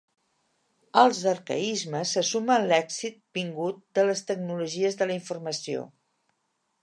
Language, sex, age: Catalan, female, 60-69